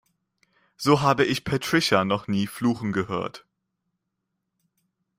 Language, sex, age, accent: German, male, 19-29, Deutschland Deutsch